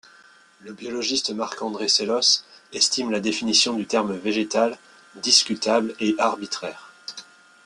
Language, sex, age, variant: French, male, 30-39, Français de métropole